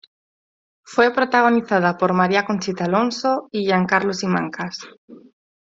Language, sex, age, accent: Spanish, female, 19-29, España: Norte peninsular (Asturias, Castilla y León, Cantabria, País Vasco, Navarra, Aragón, La Rioja, Guadalajara, Cuenca)